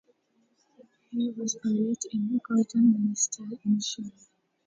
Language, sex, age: English, female, 19-29